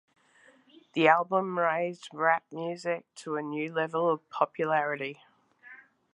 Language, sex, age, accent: English, female, 50-59, Australian English